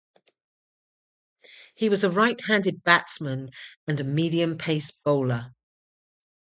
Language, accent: English, England English